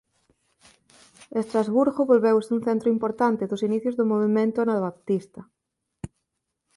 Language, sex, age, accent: Galician, female, 30-39, Atlántico (seseo e gheada)